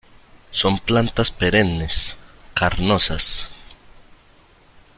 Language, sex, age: Spanish, male, 19-29